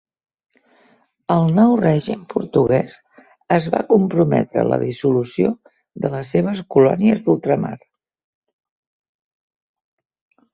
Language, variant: Catalan, Central